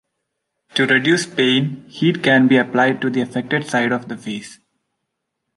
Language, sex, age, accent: English, male, 19-29, India and South Asia (India, Pakistan, Sri Lanka)